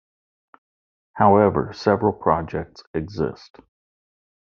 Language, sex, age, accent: English, male, 40-49, United States English